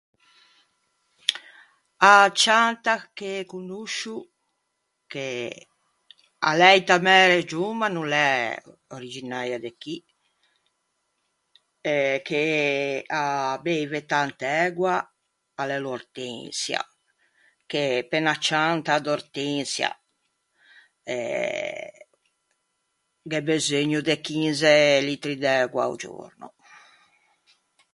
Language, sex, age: Ligurian, female, 60-69